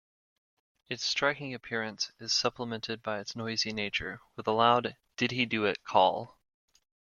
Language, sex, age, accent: English, male, 19-29, United States English